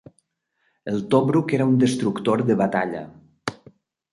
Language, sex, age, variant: Catalan, male, 40-49, Balear